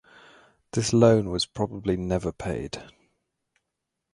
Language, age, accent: English, 19-29, England English